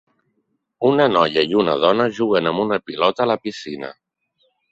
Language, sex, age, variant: Catalan, male, 30-39, Central